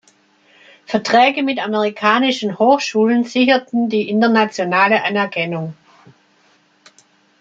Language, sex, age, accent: German, female, 60-69, Deutschland Deutsch